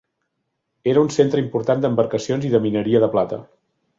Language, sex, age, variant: Catalan, male, 40-49, Central